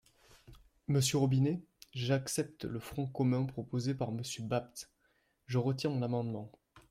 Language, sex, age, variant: French, male, 19-29, Français de métropole